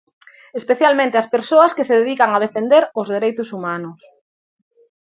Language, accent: Galician, Normativo (estándar)